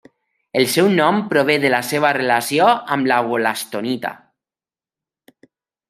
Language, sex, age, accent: Catalan, male, 30-39, valencià